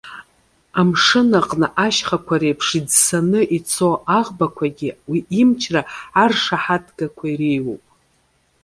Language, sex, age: Abkhazian, female, 40-49